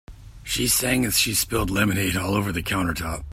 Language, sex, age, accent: English, male, 30-39, United States English